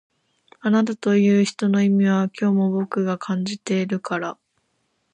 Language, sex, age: Japanese, female, 19-29